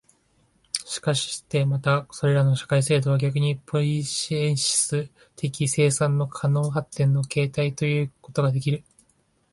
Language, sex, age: Japanese, male, 19-29